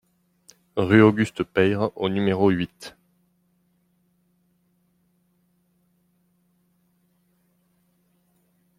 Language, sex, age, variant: French, male, 30-39, Français de métropole